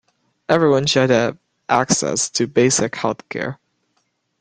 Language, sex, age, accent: English, male, under 19, United States English